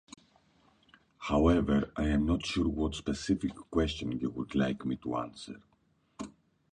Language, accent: English, Greek